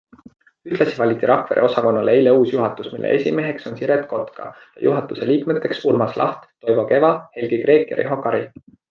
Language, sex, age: Estonian, male, 30-39